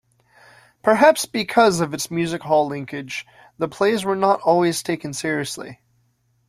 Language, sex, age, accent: English, male, 19-29, United States English